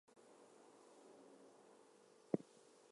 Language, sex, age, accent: English, female, 19-29, Southern African (South Africa, Zimbabwe, Namibia)